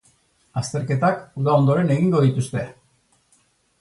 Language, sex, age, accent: Basque, male, 60-69, Erdialdekoa edo Nafarra (Gipuzkoa, Nafarroa)